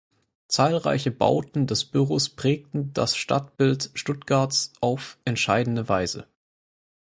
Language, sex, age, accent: German, male, 19-29, Deutschland Deutsch